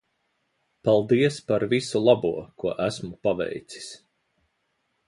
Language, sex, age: Latvian, male, 40-49